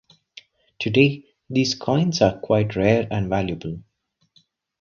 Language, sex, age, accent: English, male, 30-39, India and South Asia (India, Pakistan, Sri Lanka)